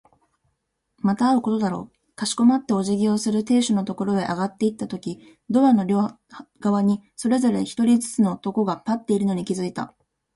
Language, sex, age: Japanese, female, 19-29